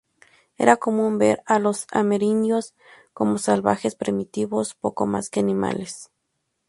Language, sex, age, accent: Spanish, female, 19-29, México